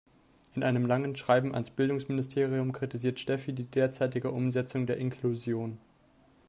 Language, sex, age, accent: German, male, 19-29, Deutschland Deutsch